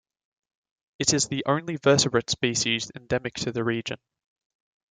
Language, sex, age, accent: English, male, 19-29, Australian English